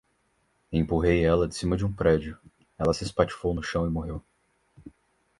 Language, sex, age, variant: Portuguese, male, 19-29, Portuguese (Brasil)